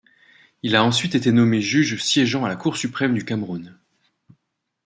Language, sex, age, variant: French, male, 19-29, Français de métropole